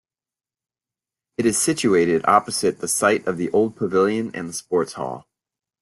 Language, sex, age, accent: English, male, 40-49, United States English